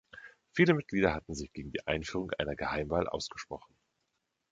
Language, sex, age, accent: German, male, 30-39, Deutschland Deutsch